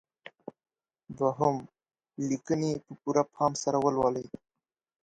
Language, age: Pashto, under 19